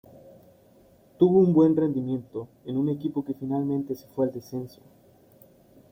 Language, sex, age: Spanish, male, 19-29